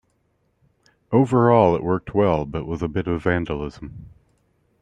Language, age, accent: English, 40-49, United States English